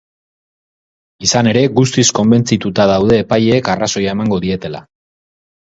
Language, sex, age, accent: Basque, male, 30-39, Erdialdekoa edo Nafarra (Gipuzkoa, Nafarroa)